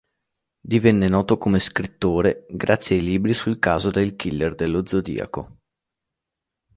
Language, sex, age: Italian, male, 19-29